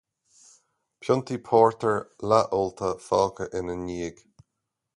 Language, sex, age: Irish, male, 40-49